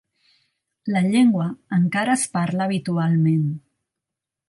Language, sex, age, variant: Catalan, female, 40-49, Central